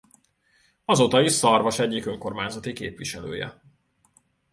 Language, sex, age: Hungarian, male, 30-39